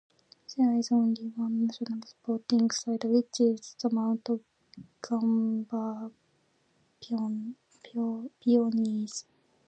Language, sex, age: English, female, 19-29